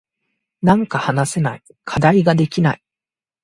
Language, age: Japanese, 19-29